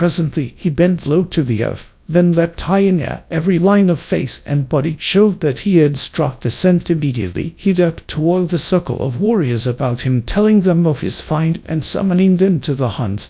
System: TTS, GradTTS